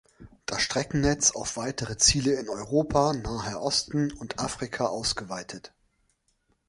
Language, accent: German, Deutschland Deutsch